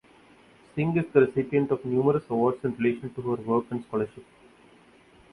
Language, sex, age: English, male, 19-29